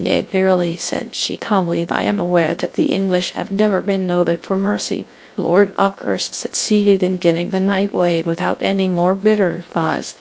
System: TTS, GlowTTS